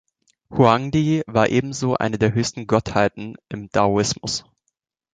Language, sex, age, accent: German, male, 19-29, Deutschland Deutsch